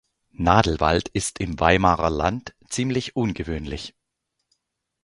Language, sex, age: German, male, 40-49